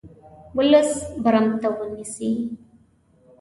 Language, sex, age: Pashto, female, 19-29